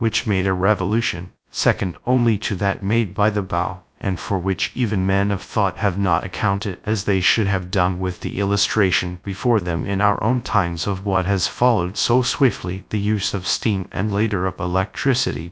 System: TTS, GradTTS